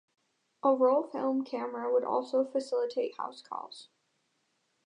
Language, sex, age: English, female, 19-29